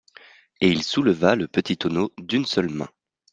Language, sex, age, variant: French, male, 19-29, Français de métropole